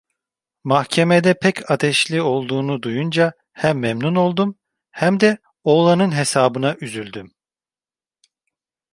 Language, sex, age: Turkish, male, 30-39